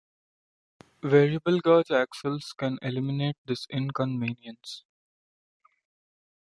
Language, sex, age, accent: English, male, 19-29, India and South Asia (India, Pakistan, Sri Lanka)